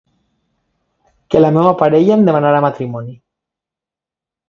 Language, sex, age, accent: Catalan, male, 40-49, valencià